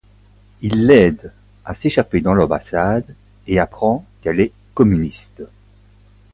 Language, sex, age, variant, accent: French, male, 60-69, Français d'Europe, Français de Belgique